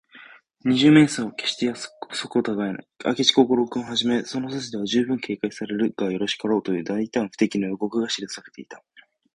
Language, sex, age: Japanese, male, 19-29